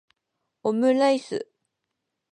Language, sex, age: Japanese, female, 19-29